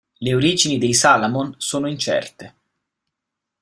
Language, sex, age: Italian, male, 19-29